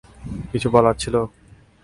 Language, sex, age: Bengali, male, 19-29